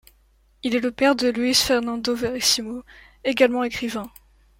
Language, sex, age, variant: French, female, 19-29, Français de métropole